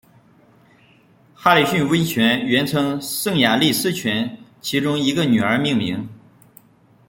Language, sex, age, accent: Chinese, male, 30-39, 出生地：河南省